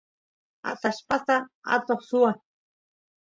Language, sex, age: Santiago del Estero Quichua, female, 50-59